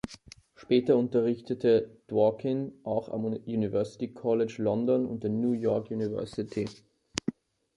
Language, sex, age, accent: German, male, 19-29, Österreichisches Deutsch